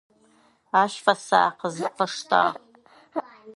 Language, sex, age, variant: Adyghe, female, 30-39, Адыгабзэ (Кирил, пстэумэ зэдыряе)